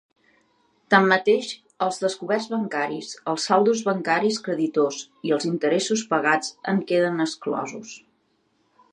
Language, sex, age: Catalan, female, 40-49